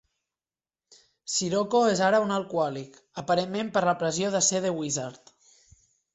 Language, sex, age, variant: Catalan, male, 19-29, Central